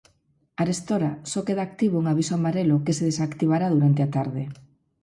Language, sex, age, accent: Galician, female, 40-49, Normativo (estándar)